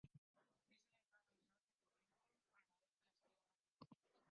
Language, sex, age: Spanish, female, 19-29